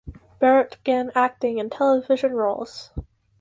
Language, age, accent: English, under 19, Canadian English